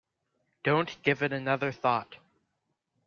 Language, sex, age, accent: English, male, under 19, United States English